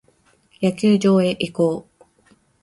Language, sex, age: Japanese, female, 40-49